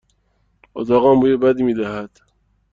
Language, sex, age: Persian, male, 19-29